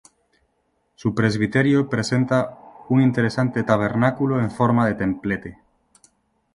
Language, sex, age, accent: Spanish, male, 30-39, España: Norte peninsular (Asturias, Castilla y León, Cantabria, País Vasco, Navarra, Aragón, La Rioja, Guadalajara, Cuenca)